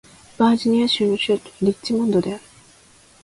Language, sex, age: Japanese, female, 19-29